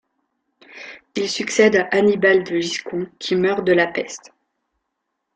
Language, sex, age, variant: French, female, 19-29, Français de métropole